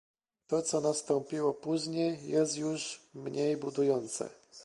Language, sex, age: Polish, male, 30-39